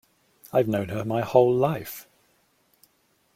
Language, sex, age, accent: English, male, 40-49, England English